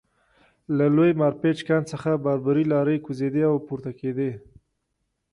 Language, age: Pashto, 30-39